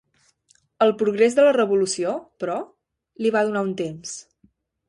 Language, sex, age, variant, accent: Catalan, female, 19-29, Central, septentrional